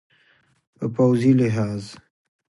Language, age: Pashto, 30-39